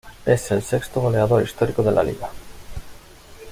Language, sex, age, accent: Spanish, male, 30-39, España: Norte peninsular (Asturias, Castilla y León, Cantabria, País Vasco, Navarra, Aragón, La Rioja, Guadalajara, Cuenca)